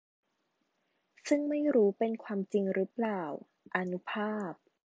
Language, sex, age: Thai, female, 19-29